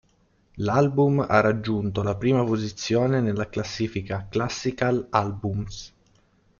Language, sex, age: Italian, male, 19-29